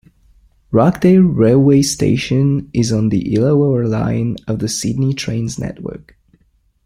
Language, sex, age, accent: English, male, 19-29, United States English